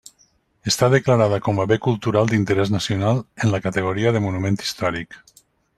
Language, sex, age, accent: Catalan, male, 50-59, valencià